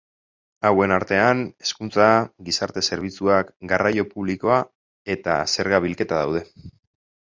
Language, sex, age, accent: Basque, male, 30-39, Mendebalekoa (Araba, Bizkaia, Gipuzkoako mendebaleko herri batzuk)